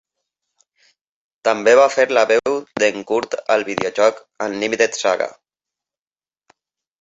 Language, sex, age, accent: Catalan, male, 30-39, valencià